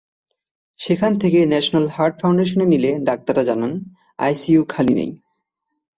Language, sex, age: Bengali, male, 19-29